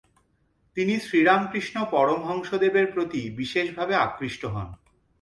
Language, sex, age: Bengali, male, 30-39